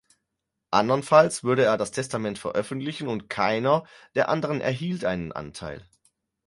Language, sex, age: German, male, 30-39